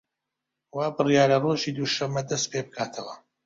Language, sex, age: Central Kurdish, male, 30-39